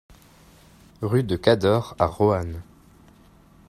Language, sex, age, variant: French, male, 19-29, Français de métropole